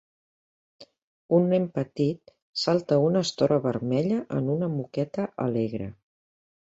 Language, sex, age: Catalan, female, 60-69